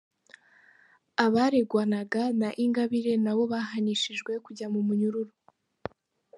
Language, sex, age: Kinyarwanda, female, 19-29